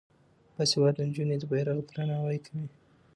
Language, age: Pashto, 19-29